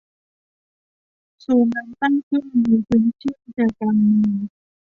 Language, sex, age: Thai, female, 19-29